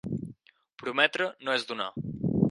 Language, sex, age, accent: Catalan, male, 19-29, Garrotxi